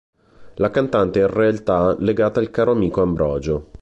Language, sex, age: Italian, male, 30-39